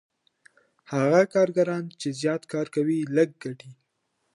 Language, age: Pashto, 19-29